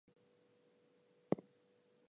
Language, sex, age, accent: English, female, 19-29, Southern African (South Africa, Zimbabwe, Namibia)